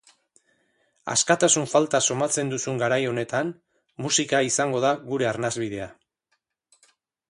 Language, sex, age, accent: Basque, male, 40-49, Erdialdekoa edo Nafarra (Gipuzkoa, Nafarroa)